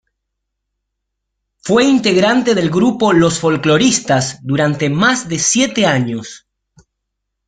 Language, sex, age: Spanish, male, 40-49